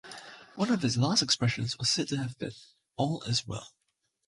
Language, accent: English, Malaysian English